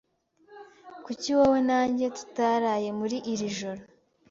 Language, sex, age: Kinyarwanda, female, 19-29